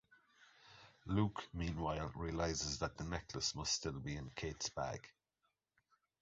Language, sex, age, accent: English, male, 40-49, Irish English